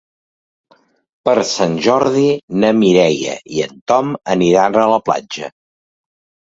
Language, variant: Catalan, Central